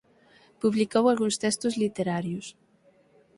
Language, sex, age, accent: Galician, female, 19-29, Atlántico (seseo e gheada); Normativo (estándar)